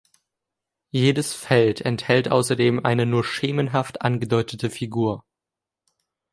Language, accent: German, Deutschland Deutsch